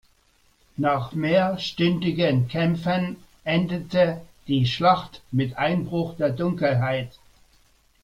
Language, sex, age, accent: German, male, 60-69, Deutschland Deutsch